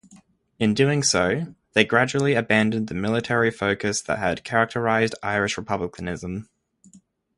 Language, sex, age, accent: English, male, 19-29, Australian English